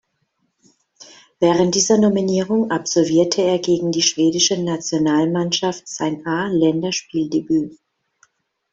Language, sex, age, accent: German, female, 40-49, Deutschland Deutsch